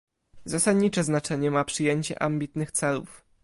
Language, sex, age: Polish, male, under 19